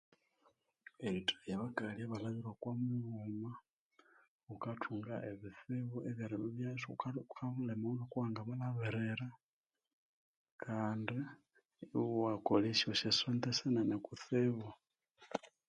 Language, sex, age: Konzo, male, 19-29